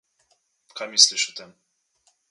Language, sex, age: Slovenian, male, 19-29